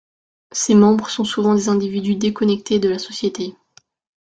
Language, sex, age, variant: French, female, under 19, Français de métropole